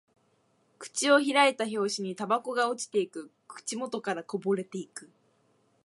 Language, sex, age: Japanese, female, 19-29